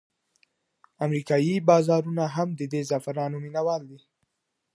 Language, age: Pashto, 19-29